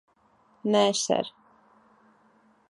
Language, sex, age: Latvian, female, 19-29